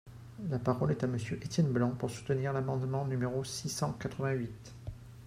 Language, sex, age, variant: French, male, 40-49, Français de métropole